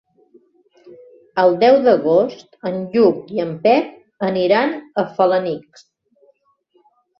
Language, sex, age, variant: Catalan, female, 50-59, Central